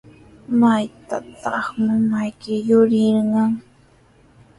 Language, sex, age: Sihuas Ancash Quechua, female, 19-29